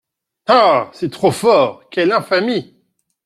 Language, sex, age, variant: French, male, 40-49, Français de métropole